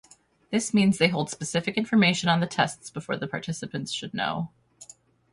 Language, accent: English, United States English; Midwestern